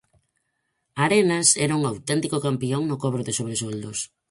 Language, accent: Galician, Normativo (estándar)